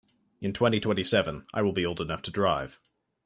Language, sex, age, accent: English, male, 19-29, Canadian English